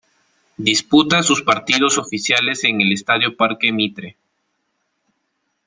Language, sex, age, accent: Spanish, male, 19-29, Andino-Pacífico: Colombia, Perú, Ecuador, oeste de Bolivia y Venezuela andina